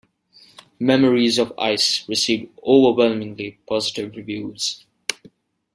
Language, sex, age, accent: English, male, under 19, United States English